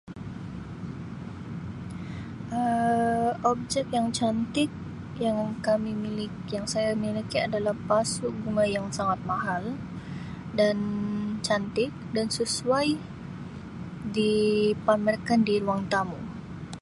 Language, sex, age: Sabah Malay, female, 19-29